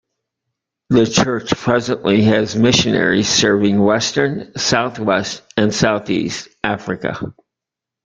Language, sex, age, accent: English, male, 60-69, United States English